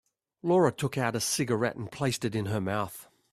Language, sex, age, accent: English, male, 50-59, Australian English